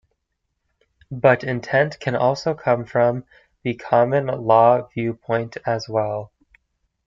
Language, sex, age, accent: English, male, 19-29, United States English